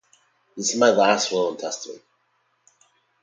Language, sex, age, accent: English, male, under 19, United States English